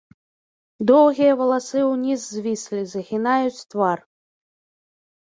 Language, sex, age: Belarusian, female, 19-29